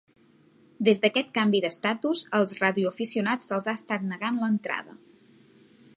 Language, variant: Catalan, Central